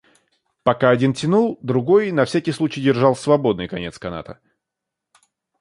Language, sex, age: Russian, male, 19-29